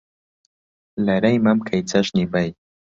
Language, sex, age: Central Kurdish, male, 19-29